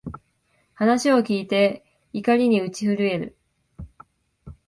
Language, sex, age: Japanese, female, 19-29